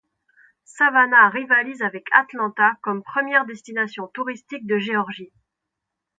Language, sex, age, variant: French, female, 19-29, Français de métropole